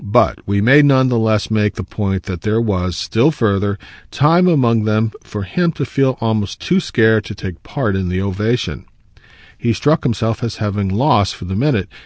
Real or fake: real